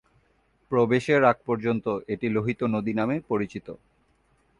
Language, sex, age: Bengali, male, 30-39